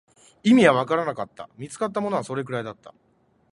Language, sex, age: Japanese, male, 19-29